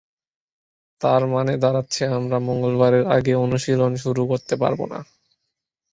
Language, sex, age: Bengali, male, 19-29